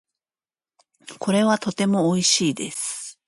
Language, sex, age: Japanese, female, 40-49